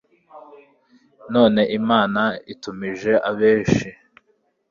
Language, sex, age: Kinyarwanda, male, 19-29